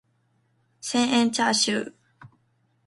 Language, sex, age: Japanese, female, 19-29